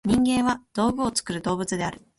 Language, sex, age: Japanese, female, 19-29